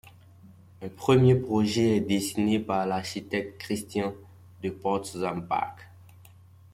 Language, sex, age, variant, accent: French, male, 19-29, Français d'Afrique subsaharienne et des îles africaines, Français de Côte d’Ivoire